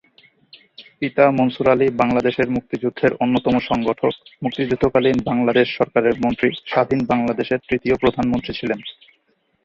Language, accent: Bengali, Native